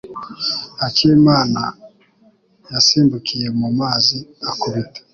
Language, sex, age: Kinyarwanda, male, 19-29